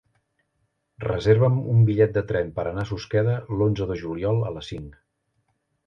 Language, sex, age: Catalan, male, 50-59